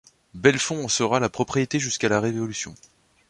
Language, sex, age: French, male, 30-39